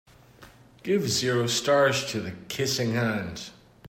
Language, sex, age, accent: English, male, 40-49, United States English